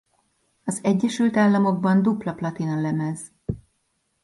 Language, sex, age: Hungarian, female, 40-49